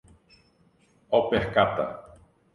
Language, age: Portuguese, 40-49